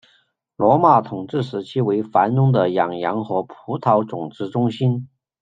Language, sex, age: Chinese, male, 40-49